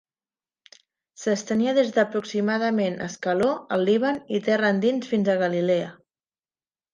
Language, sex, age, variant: Catalan, female, 30-39, Central